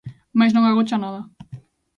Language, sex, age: Galician, female, 19-29